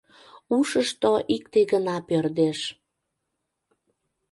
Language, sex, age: Mari, female, 30-39